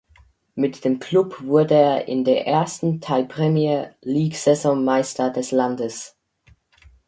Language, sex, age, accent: German, male, under 19, Schweizerdeutsch